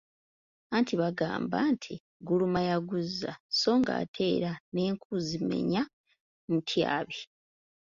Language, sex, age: Ganda, female, 30-39